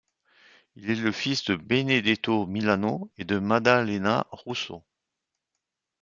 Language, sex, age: French, male, 50-59